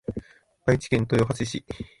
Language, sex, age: Japanese, male, 19-29